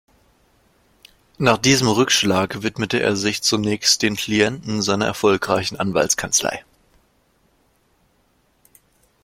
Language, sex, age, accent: German, male, under 19, Deutschland Deutsch